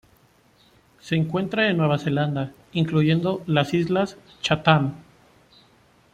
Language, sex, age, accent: Spanish, male, 19-29, México